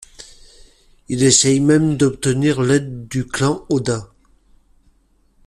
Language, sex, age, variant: French, male, 50-59, Français de métropole